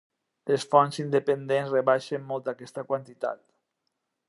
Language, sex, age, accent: Catalan, male, 50-59, valencià